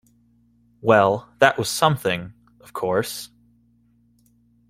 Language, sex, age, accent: English, male, 19-29, United States English